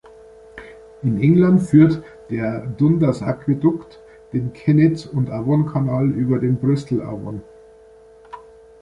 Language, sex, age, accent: German, male, 40-49, Deutschland Deutsch